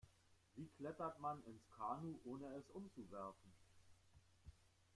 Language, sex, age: German, male, 50-59